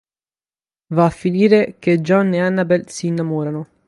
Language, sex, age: Italian, male, 19-29